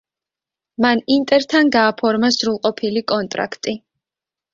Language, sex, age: Georgian, female, 19-29